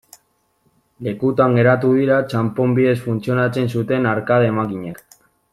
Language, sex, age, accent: Basque, male, 19-29, Mendebalekoa (Araba, Bizkaia, Gipuzkoako mendebaleko herri batzuk)